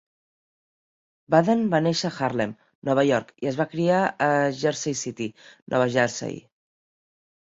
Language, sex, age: Catalan, female, 30-39